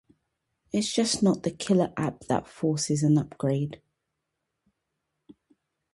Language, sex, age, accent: English, female, 30-39, England English